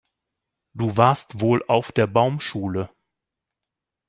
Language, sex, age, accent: German, male, 40-49, Deutschland Deutsch